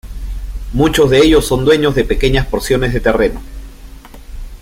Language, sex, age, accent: Spanish, male, 30-39, Andino-Pacífico: Colombia, Perú, Ecuador, oeste de Bolivia y Venezuela andina